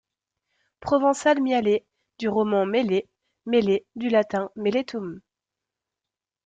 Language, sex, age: French, female, 19-29